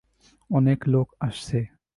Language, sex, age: Bengali, male, 19-29